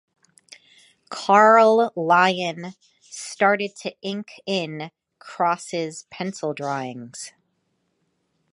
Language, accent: English, United States English